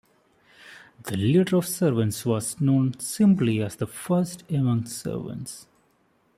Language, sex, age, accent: English, male, 19-29, India and South Asia (India, Pakistan, Sri Lanka)